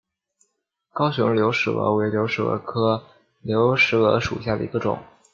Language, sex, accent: Chinese, male, 出生地：湖北省